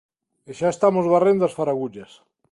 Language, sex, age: Galician, male, 40-49